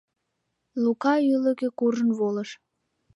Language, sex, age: Mari, female, under 19